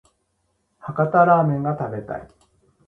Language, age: Japanese, 40-49